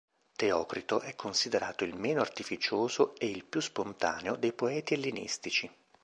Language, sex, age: Italian, male, 50-59